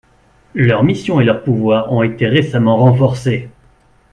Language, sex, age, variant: French, male, 30-39, Français de métropole